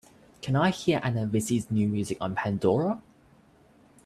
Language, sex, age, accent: English, male, 19-29, Australian English